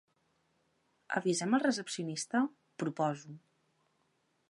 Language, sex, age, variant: Catalan, female, 19-29, Central